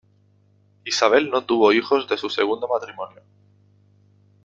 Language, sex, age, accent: Spanish, male, 19-29, España: Norte peninsular (Asturias, Castilla y León, Cantabria, País Vasco, Navarra, Aragón, La Rioja, Guadalajara, Cuenca)